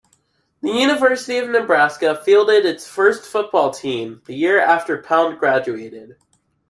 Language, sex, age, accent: English, male, under 19, United States English